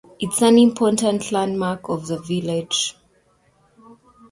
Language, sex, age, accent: English, female, 30-39, United States English